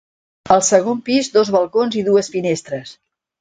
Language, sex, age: Catalan, female, 60-69